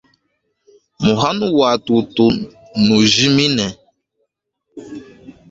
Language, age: Luba-Lulua, 19-29